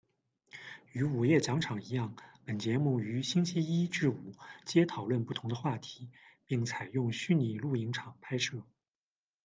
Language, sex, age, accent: Chinese, male, 30-39, 出生地：山东省